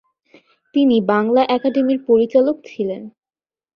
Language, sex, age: Bengali, female, 19-29